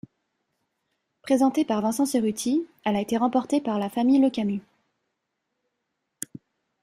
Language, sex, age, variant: French, female, 19-29, Français de métropole